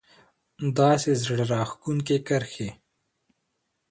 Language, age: Pashto, 19-29